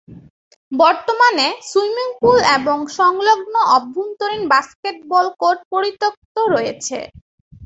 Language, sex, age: Bengali, female, under 19